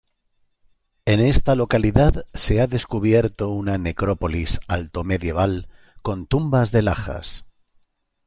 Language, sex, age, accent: Spanish, male, 50-59, España: Centro-Sur peninsular (Madrid, Toledo, Castilla-La Mancha)